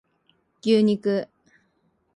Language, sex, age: Japanese, female, 19-29